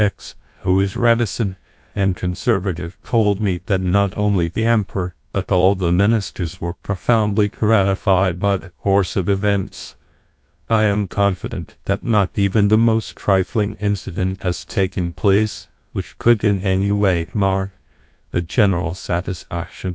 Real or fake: fake